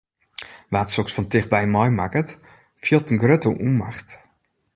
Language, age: Western Frisian, 40-49